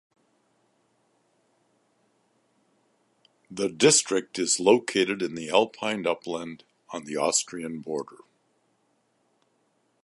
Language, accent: English, United States English